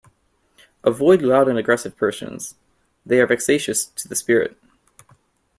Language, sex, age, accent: English, male, 19-29, United States English